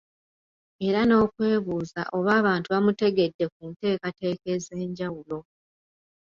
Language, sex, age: Ganda, female, 30-39